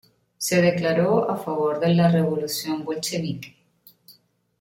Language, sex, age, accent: Spanish, female, 40-49, Caribe: Cuba, Venezuela, Puerto Rico, República Dominicana, Panamá, Colombia caribeña, México caribeño, Costa del golfo de México